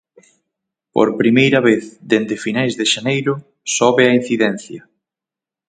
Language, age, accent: Galician, 30-39, Oriental (común en zona oriental); Normativo (estándar)